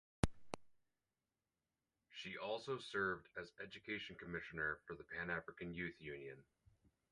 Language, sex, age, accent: English, male, 30-39, United States English